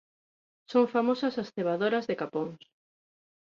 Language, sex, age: Galician, female, 40-49